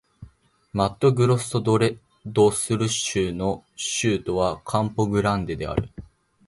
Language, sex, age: Japanese, male, 19-29